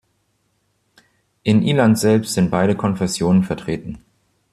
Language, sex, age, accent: German, male, 40-49, Deutschland Deutsch